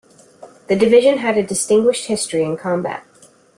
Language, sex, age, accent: English, female, 30-39, United States English